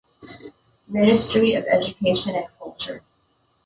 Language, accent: English, United States English